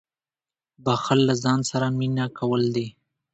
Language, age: Pashto, 19-29